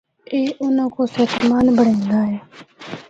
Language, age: Northern Hindko, 19-29